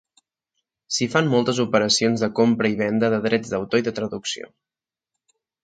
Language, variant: Catalan, Central